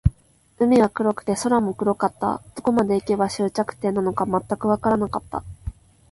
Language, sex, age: Japanese, female, 19-29